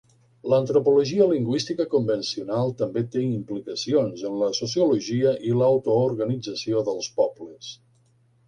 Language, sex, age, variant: Catalan, male, 50-59, Nord-Occidental